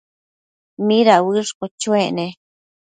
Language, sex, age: Matsés, female, 30-39